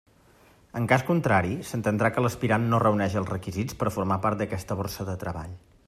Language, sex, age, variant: Catalan, male, 30-39, Central